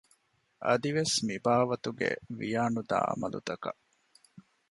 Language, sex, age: Divehi, male, 30-39